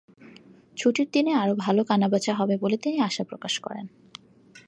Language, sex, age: Bengali, female, 19-29